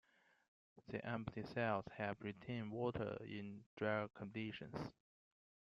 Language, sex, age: English, male, 30-39